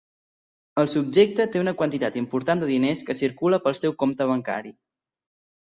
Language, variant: Catalan, Central